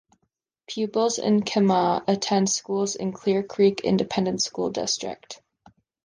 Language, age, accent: English, 19-29, United States English